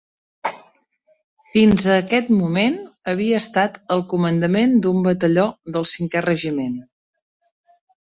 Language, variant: Catalan, Central